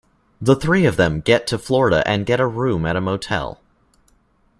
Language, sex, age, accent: English, male, 19-29, United States English